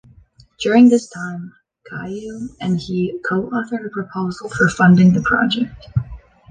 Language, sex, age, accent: English, female, 19-29, Canadian English